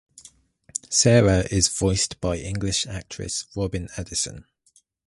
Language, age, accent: English, 19-29, England English